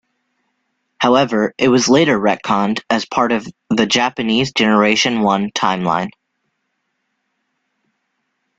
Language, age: English, 19-29